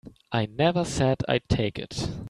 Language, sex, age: English, male, 19-29